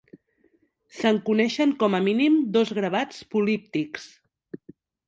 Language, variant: Catalan, Nord-Occidental